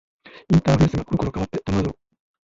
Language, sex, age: Japanese, male, 60-69